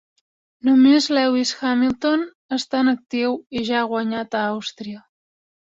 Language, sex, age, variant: Catalan, female, 19-29, Central